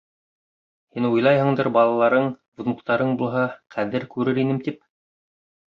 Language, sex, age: Bashkir, female, 30-39